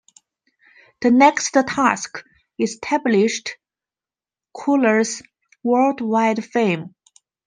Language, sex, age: English, female, 30-39